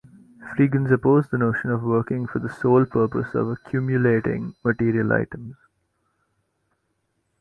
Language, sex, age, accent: English, male, 19-29, India and South Asia (India, Pakistan, Sri Lanka)